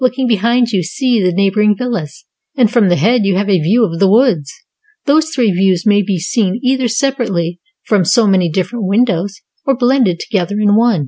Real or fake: real